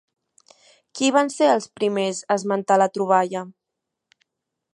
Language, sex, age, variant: Catalan, female, 19-29, Central